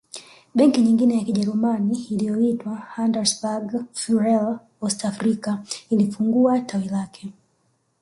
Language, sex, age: Swahili, female, 19-29